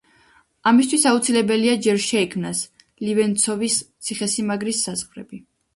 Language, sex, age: Georgian, female, under 19